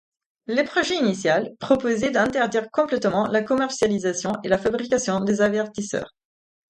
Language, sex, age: French, female, 30-39